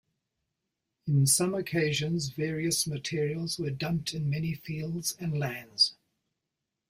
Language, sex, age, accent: English, male, 70-79, New Zealand English